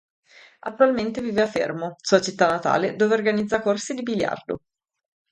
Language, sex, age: Italian, female, 30-39